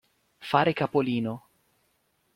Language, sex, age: Italian, male, 30-39